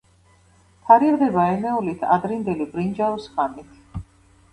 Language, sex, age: Georgian, female, 50-59